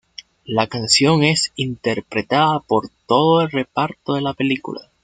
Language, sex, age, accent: Spanish, male, 19-29, Caribe: Cuba, Venezuela, Puerto Rico, República Dominicana, Panamá, Colombia caribeña, México caribeño, Costa del golfo de México